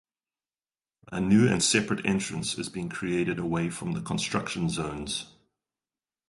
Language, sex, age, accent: English, male, 40-49, Southern African (South Africa, Zimbabwe, Namibia)